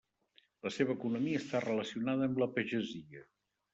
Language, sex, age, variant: Catalan, male, 60-69, Septentrional